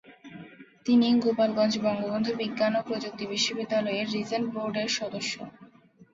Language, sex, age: Bengali, female, 19-29